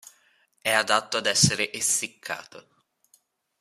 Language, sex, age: Italian, male, under 19